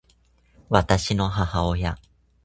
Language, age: Japanese, 19-29